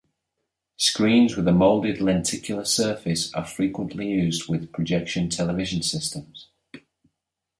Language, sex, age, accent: English, male, 30-39, England English